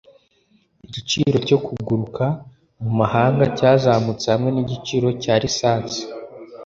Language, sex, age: Kinyarwanda, male, under 19